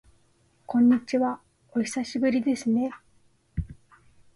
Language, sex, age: Japanese, female, 30-39